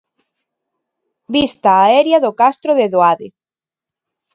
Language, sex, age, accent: Galician, female, 19-29, Neofalante